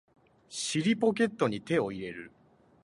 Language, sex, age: Japanese, male, 19-29